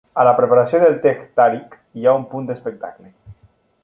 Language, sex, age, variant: Catalan, male, 19-29, Nord-Occidental